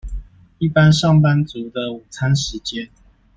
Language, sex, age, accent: Chinese, male, 19-29, 出生地：臺北市